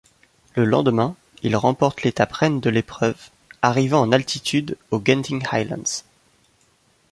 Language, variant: French, Français de métropole